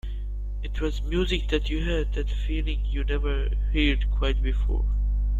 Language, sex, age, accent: English, male, 19-29, United States English